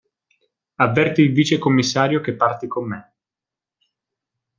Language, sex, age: Italian, male, 19-29